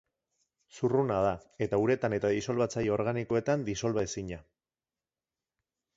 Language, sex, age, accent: Basque, male, 30-39, Mendebalekoa (Araba, Bizkaia, Gipuzkoako mendebaleko herri batzuk)